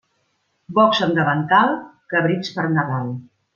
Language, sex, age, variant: Catalan, female, 50-59, Central